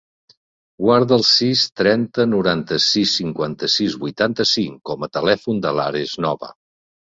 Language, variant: Catalan, Nord-Occidental